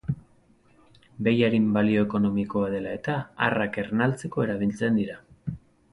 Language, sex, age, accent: Basque, male, 30-39, Mendebalekoa (Araba, Bizkaia, Gipuzkoako mendebaleko herri batzuk)